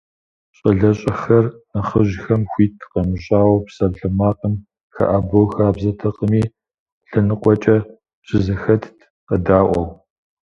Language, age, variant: Kabardian, 50-59, Адыгэбзэ (Къэбэрдей, Кирил, псоми зэдай)